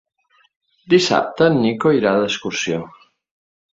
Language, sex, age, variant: Catalan, male, 30-39, Central